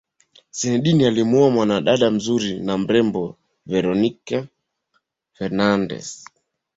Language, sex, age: Swahili, male, 30-39